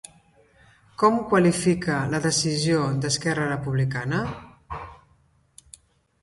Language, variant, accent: Catalan, Central, central